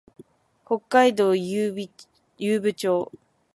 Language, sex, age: Japanese, female, 19-29